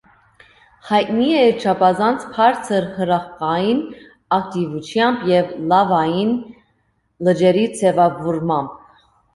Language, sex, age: Armenian, female, 30-39